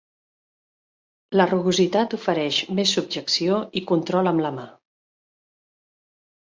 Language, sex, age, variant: Catalan, female, 40-49, Central